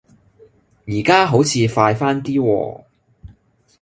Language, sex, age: Cantonese, male, 19-29